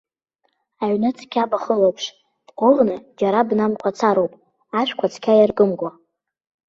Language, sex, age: Abkhazian, female, under 19